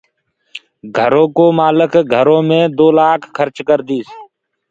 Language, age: Gurgula, 30-39